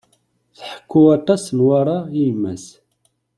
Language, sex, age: Kabyle, male, 30-39